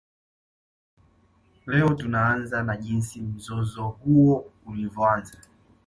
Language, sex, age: Swahili, male, 19-29